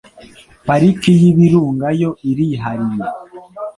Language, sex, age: Kinyarwanda, male, 19-29